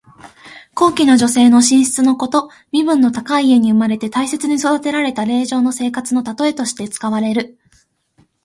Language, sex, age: Japanese, female, 19-29